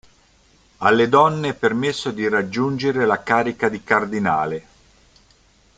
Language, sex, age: Italian, male, 50-59